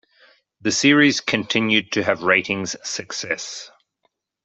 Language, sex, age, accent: English, male, 40-49, Australian English